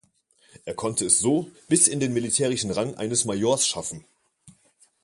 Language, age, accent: German, 40-49, Deutschland Deutsch